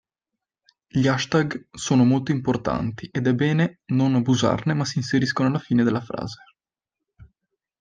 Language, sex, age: Italian, male, 19-29